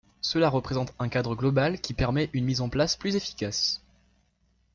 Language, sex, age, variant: French, male, under 19, Français de métropole